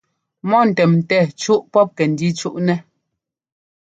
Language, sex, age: Ngomba, female, 30-39